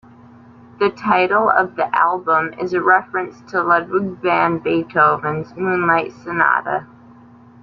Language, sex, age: English, female, 30-39